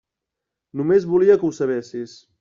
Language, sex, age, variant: Catalan, male, 19-29, Central